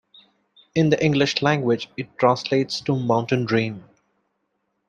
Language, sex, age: English, male, 19-29